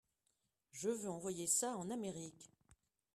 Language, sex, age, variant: French, female, 60-69, Français de métropole